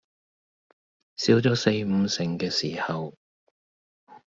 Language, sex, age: Cantonese, male, 50-59